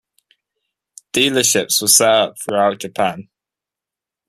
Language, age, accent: English, 19-29, England English